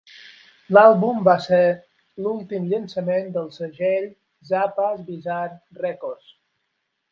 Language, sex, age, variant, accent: Catalan, male, 30-39, Balear, mallorquí